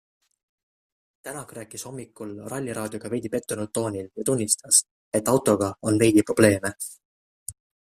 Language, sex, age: Estonian, male, 19-29